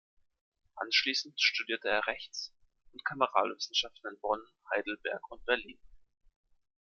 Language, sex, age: German, male, 19-29